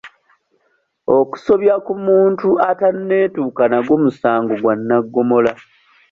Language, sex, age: Ganda, male, 30-39